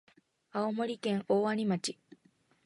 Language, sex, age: Japanese, female, 19-29